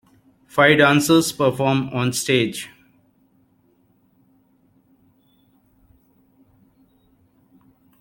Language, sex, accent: English, male, India and South Asia (India, Pakistan, Sri Lanka)